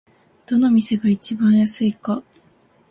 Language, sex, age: Japanese, female, 19-29